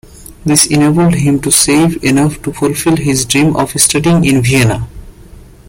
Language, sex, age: English, male, 19-29